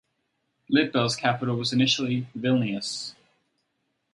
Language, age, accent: English, 30-39, Australian English